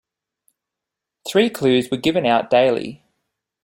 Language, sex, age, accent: English, male, 19-29, Australian English